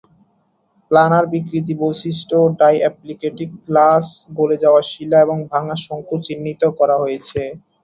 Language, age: Bengali, 19-29